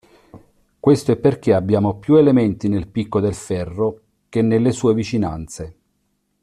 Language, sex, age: Italian, male, 50-59